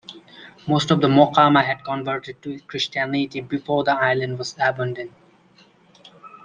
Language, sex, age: English, male, 19-29